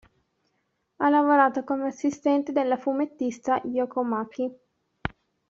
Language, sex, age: Italian, female, 19-29